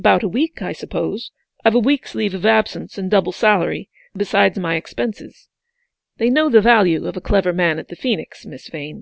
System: none